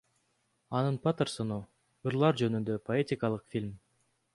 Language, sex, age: Kyrgyz, male, 19-29